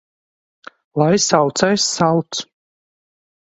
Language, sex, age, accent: Latvian, female, 30-39, nav